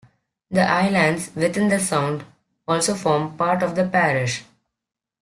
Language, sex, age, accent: English, male, under 19, England English